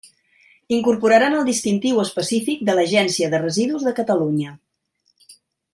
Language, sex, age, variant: Catalan, female, 60-69, Central